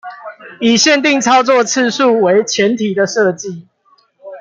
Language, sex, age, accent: Chinese, male, 19-29, 出生地：新北市